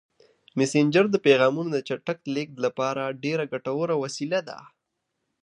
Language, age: Pashto, 19-29